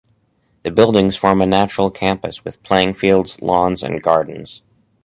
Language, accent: English, United States English